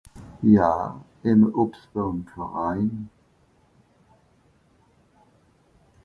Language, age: Swiss German, 70-79